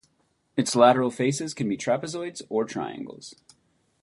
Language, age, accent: English, 30-39, United States English